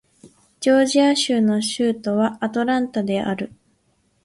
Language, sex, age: Japanese, female, 19-29